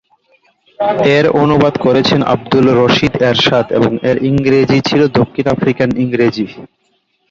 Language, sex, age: Bengali, male, 30-39